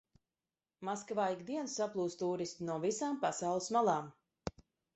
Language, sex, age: Latvian, female, 30-39